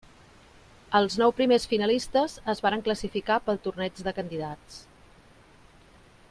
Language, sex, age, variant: Catalan, female, 40-49, Septentrional